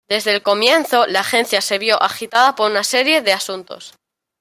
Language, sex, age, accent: Spanish, male, under 19, España: Norte peninsular (Asturias, Castilla y León, Cantabria, País Vasco, Navarra, Aragón, La Rioja, Guadalajara, Cuenca)